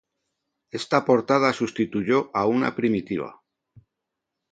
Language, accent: Spanish, España: Norte peninsular (Asturias, Castilla y León, Cantabria, País Vasco, Navarra, Aragón, La Rioja, Guadalajara, Cuenca)